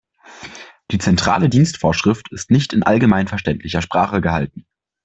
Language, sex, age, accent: German, male, under 19, Deutschland Deutsch